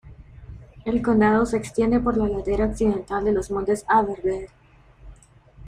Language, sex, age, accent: Spanish, female, 19-29, América central